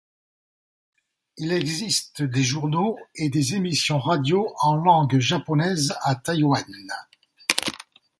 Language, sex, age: French, male, 60-69